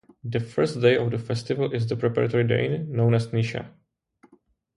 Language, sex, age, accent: English, male, 30-39, Czech